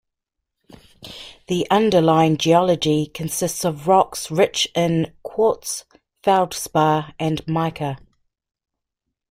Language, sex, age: English, female, 40-49